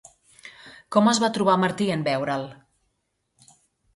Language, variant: Catalan, Central